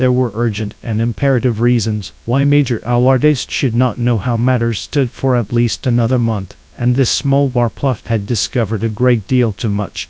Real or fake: fake